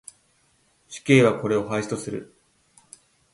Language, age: Japanese, 30-39